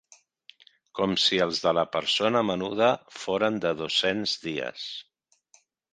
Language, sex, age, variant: Catalan, male, 50-59, Central